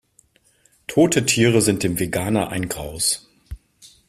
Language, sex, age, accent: German, male, 40-49, Deutschland Deutsch